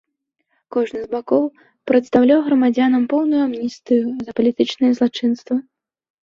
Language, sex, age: Belarusian, female, 19-29